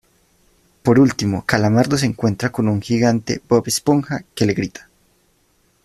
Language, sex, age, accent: Spanish, male, 19-29, Andino-Pacífico: Colombia, Perú, Ecuador, oeste de Bolivia y Venezuela andina